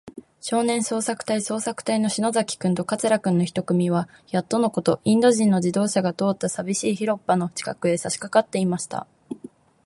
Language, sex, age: Japanese, female, 19-29